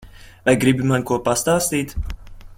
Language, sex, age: Latvian, male, 19-29